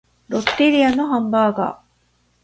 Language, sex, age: Japanese, female, 50-59